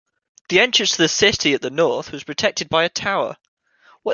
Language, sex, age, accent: English, male, 19-29, England English